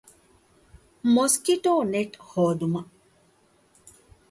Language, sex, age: Divehi, female, 40-49